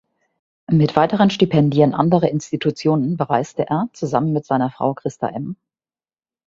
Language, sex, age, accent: German, female, 50-59, Deutschland Deutsch